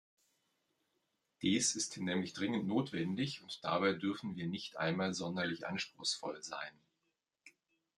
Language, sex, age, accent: German, male, 40-49, Deutschland Deutsch